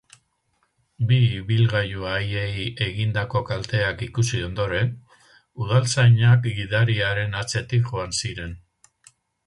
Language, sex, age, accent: Basque, male, 70-79, Mendebalekoa (Araba, Bizkaia, Gipuzkoako mendebaleko herri batzuk)